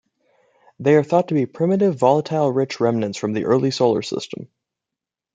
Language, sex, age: English, male, under 19